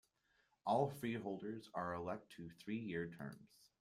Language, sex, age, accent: English, male, 19-29, Canadian English